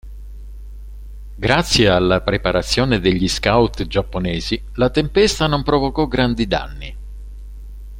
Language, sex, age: Italian, male, 60-69